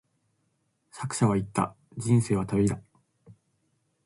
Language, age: Japanese, 19-29